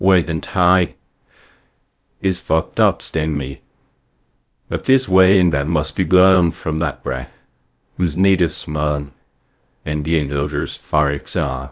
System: TTS, VITS